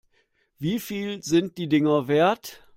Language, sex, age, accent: German, male, 50-59, Deutschland Deutsch